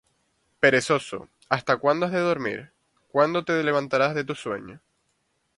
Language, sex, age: Spanish, male, 19-29